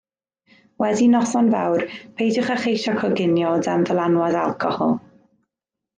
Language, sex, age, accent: Welsh, female, 19-29, Y Deyrnas Unedig Cymraeg